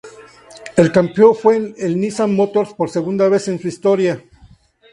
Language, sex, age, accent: Spanish, male, 50-59, México